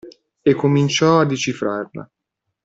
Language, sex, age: Italian, male, 30-39